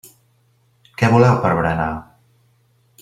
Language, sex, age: Catalan, male, 50-59